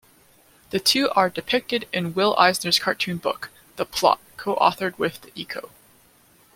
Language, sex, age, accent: English, female, 19-29, Canadian English